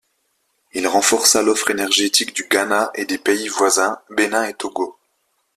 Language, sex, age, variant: French, male, 19-29, Français de métropole